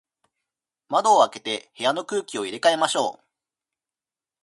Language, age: Japanese, 19-29